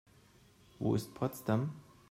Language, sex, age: German, male, 30-39